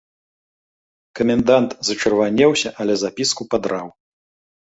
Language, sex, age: Belarusian, male, 40-49